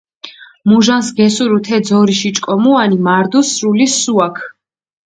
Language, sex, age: Mingrelian, female, 19-29